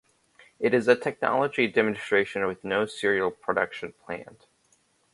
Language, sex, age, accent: English, male, under 19, United States English